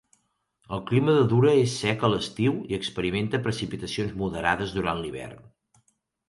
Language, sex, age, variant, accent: Catalan, male, 40-49, Central, tarragoní